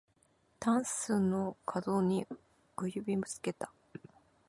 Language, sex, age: Japanese, female, 30-39